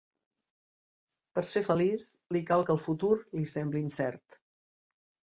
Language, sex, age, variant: Catalan, female, 50-59, Central